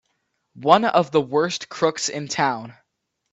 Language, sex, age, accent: English, male, under 19, Canadian English